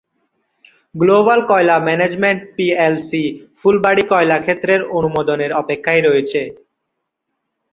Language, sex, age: Bengali, male, 19-29